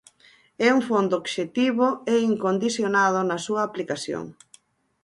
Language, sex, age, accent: Galician, female, 50-59, Atlántico (seseo e gheada)